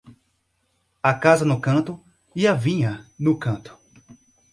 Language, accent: Portuguese, Nordestino